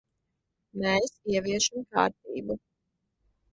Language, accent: Latvian, Rigas